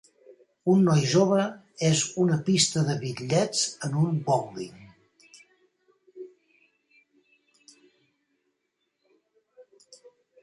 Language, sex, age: Catalan, male, 80-89